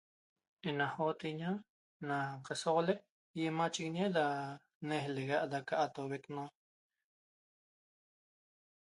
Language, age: Toba, 30-39